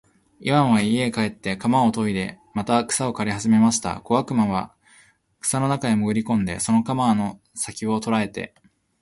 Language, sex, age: Japanese, male, 19-29